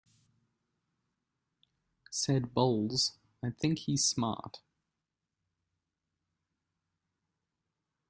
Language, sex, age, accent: English, male, 19-29, Australian English